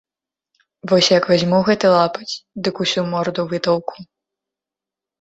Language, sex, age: Belarusian, female, 19-29